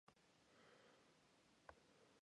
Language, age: English, 19-29